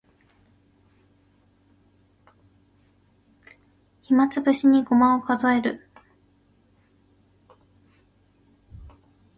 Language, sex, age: Japanese, female, 19-29